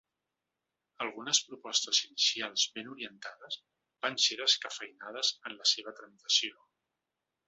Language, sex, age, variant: Catalan, male, 40-49, Central